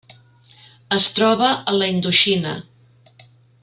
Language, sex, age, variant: Catalan, female, 50-59, Central